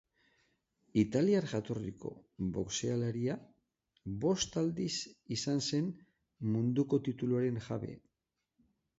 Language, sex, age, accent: Basque, male, 60-69, Mendebalekoa (Araba, Bizkaia, Gipuzkoako mendebaleko herri batzuk)